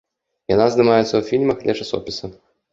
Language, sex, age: Belarusian, male, 19-29